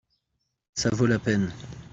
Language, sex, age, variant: French, male, 30-39, Français de métropole